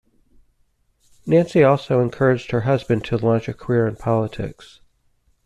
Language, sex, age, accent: English, male, 40-49, United States English